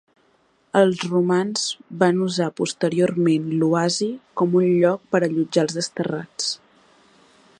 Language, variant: Catalan, Central